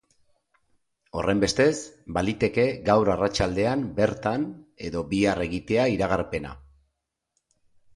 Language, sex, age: Basque, male, 40-49